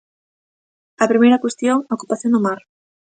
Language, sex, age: Galician, female, 19-29